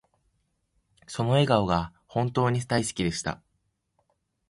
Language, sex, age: Japanese, male, 19-29